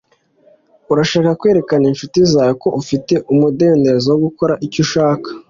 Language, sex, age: Kinyarwanda, male, 19-29